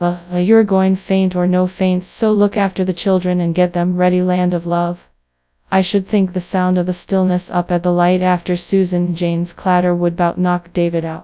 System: TTS, FastPitch